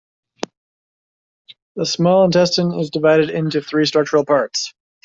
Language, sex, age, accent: English, male, 30-39, United States English